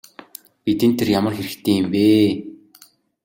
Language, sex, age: Mongolian, male, 19-29